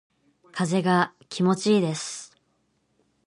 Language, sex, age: Japanese, female, 19-29